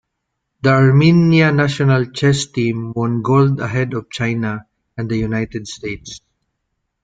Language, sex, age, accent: English, male, 40-49, Filipino